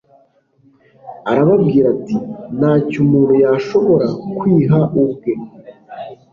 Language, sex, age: Kinyarwanda, male, 19-29